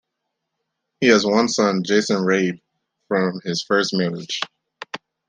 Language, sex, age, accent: English, male, 19-29, United States English